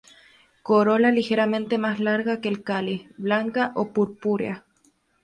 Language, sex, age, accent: Spanish, female, 19-29, España: Islas Canarias